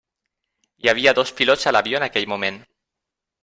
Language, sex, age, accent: Catalan, male, 40-49, valencià